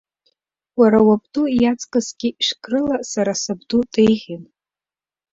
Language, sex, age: Abkhazian, female, 19-29